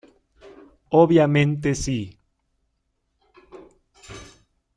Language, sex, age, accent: Spanish, male, 19-29, México